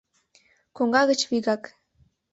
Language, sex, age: Mari, female, under 19